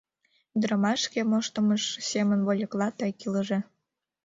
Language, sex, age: Mari, female, 19-29